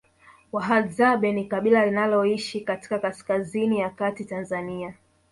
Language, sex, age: Swahili, female, 19-29